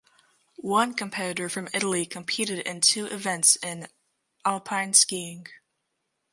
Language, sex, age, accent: English, female, under 19, United States English